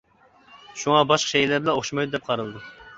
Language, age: Uyghur, 30-39